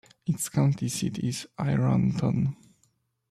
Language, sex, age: English, male, 19-29